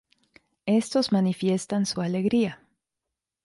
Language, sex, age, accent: Spanish, female, 40-49, México; Andino-Pacífico: Colombia, Perú, Ecuador, oeste de Bolivia y Venezuela andina